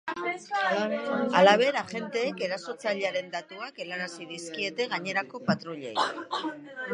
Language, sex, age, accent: Basque, female, 60-69, Erdialdekoa edo Nafarra (Gipuzkoa, Nafarroa)